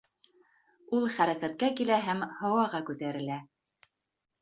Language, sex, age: Bashkir, female, 40-49